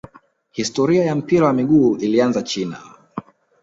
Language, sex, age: Swahili, male, 19-29